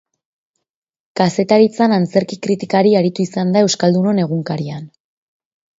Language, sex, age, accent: Basque, female, 19-29, Erdialdekoa edo Nafarra (Gipuzkoa, Nafarroa)